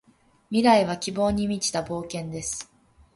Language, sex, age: Japanese, female, 19-29